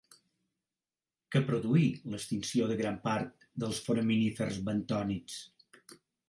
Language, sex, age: Catalan, male, 60-69